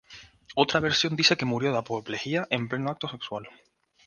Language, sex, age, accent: Spanish, male, 19-29, España: Islas Canarias